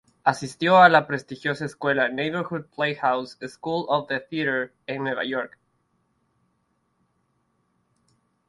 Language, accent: Spanish, Andino-Pacífico: Colombia, Perú, Ecuador, oeste de Bolivia y Venezuela andina